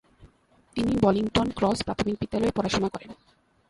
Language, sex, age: Bengali, female, 19-29